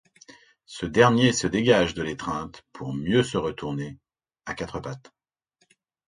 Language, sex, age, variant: French, male, 40-49, Français de métropole